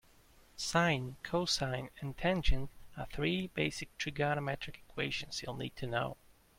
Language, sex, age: English, male, 19-29